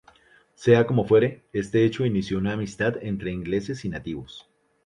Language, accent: Spanish, Andino-Pacífico: Colombia, Perú, Ecuador, oeste de Bolivia y Venezuela andina